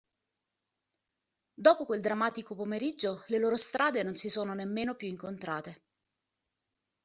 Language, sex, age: Italian, female, 40-49